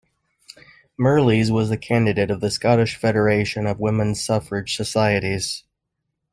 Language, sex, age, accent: English, male, 30-39, United States English